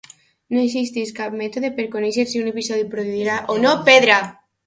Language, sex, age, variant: Catalan, female, under 19, Alacantí